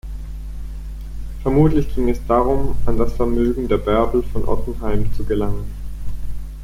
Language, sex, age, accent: German, male, 19-29, Deutschland Deutsch; Schweizerdeutsch